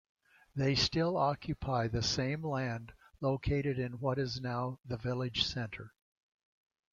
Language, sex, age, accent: English, male, 80-89, United States English